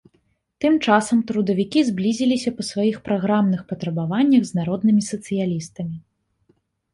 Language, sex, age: Belarusian, female, 30-39